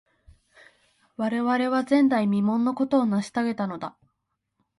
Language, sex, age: Japanese, female, under 19